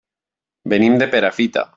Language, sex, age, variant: Catalan, male, 40-49, Nord-Occidental